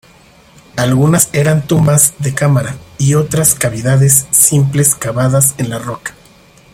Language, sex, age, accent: Spanish, male, 30-39, México